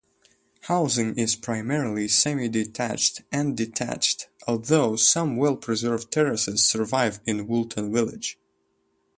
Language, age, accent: English, under 19, United States English